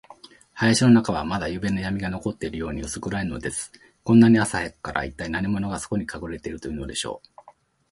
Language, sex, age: Japanese, male, 40-49